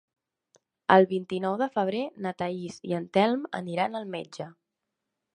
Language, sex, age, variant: Catalan, female, 19-29, Central